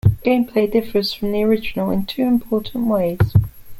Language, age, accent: English, under 19, England English